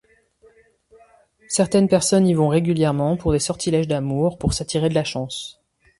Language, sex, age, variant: French, female, 40-49, Français de métropole